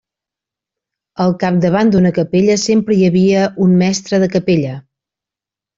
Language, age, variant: Catalan, 40-49, Central